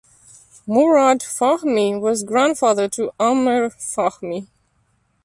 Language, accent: English, England English